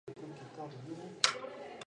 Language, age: Chinese, under 19